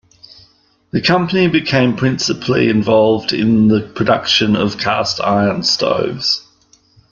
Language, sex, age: English, male, 40-49